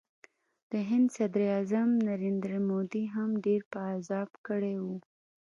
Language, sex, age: Pashto, female, 19-29